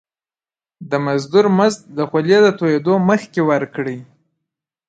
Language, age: Pashto, 19-29